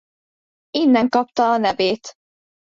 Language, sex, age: Hungarian, female, under 19